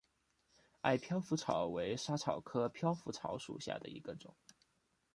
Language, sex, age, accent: Chinese, male, 19-29, 出生地：福建省